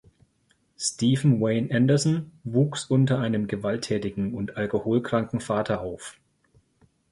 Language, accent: German, Deutschland Deutsch